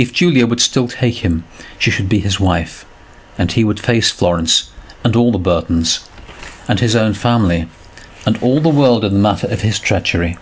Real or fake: real